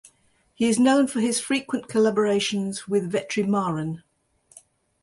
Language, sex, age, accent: English, female, 70-79, England English